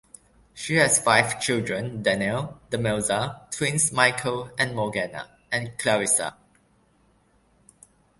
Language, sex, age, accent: English, male, 19-29, Malaysian English